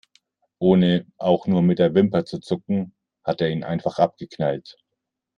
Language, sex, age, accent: German, male, 50-59, Deutschland Deutsch